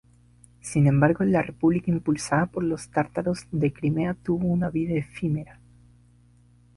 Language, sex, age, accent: Spanish, male, under 19, Andino-Pacífico: Colombia, Perú, Ecuador, oeste de Bolivia y Venezuela andina